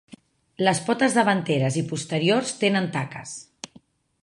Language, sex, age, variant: Catalan, female, 40-49, Septentrional